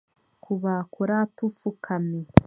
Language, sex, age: Chiga, female, 19-29